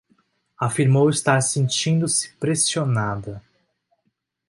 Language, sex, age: Portuguese, male, 19-29